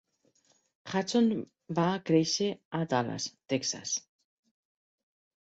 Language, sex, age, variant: Catalan, female, 50-59, Septentrional